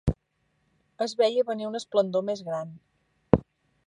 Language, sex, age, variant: Catalan, female, 40-49, Central